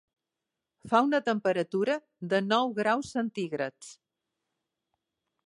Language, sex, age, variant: Catalan, female, 60-69, Central